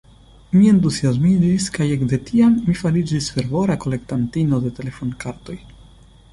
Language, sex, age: Esperanto, male, 19-29